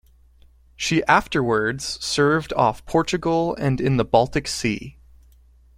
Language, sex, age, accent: English, male, 19-29, United States English